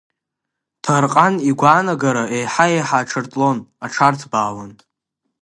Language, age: Abkhazian, under 19